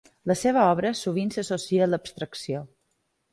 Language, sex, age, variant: Catalan, female, 40-49, Balear